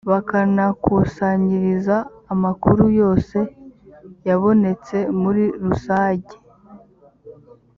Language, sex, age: Kinyarwanda, female, under 19